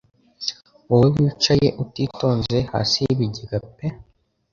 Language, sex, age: Kinyarwanda, male, under 19